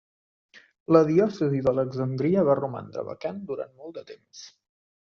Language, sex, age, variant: Catalan, male, 19-29, Central